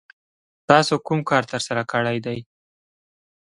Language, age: Pashto, 19-29